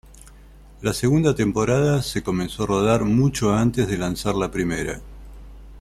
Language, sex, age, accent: Spanish, male, 40-49, Rioplatense: Argentina, Uruguay, este de Bolivia, Paraguay